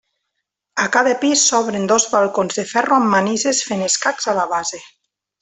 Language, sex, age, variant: Catalan, female, 30-39, Nord-Occidental